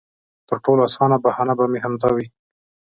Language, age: Pashto, 30-39